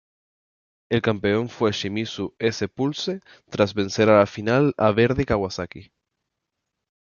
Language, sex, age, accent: Spanish, male, 19-29, España: Islas Canarias